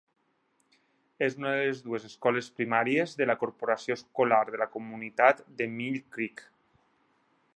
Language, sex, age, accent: Catalan, male, 30-39, Tortosí